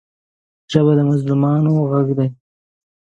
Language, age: Pashto, 30-39